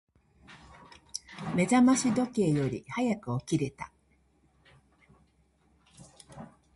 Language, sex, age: Japanese, female, 60-69